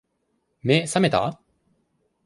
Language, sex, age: Japanese, male, 19-29